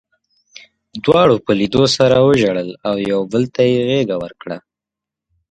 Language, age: Pashto, 19-29